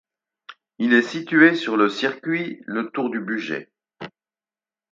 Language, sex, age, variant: French, male, 60-69, Français de métropole